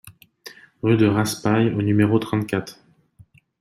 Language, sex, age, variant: French, male, 30-39, Français de métropole